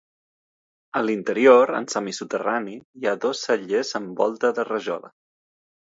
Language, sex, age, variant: Catalan, male, 30-39, Central